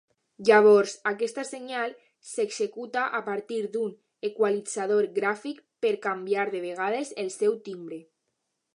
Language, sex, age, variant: Catalan, female, under 19, Alacantí